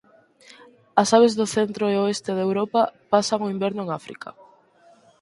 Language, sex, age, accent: Galician, female, 19-29, Normativo (estándar)